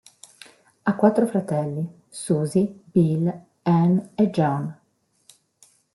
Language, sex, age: Italian, female, 40-49